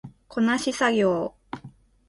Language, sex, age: Japanese, female, 19-29